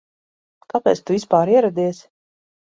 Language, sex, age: Latvian, female, 30-39